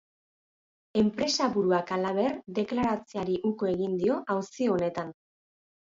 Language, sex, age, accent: Basque, female, 30-39, Batua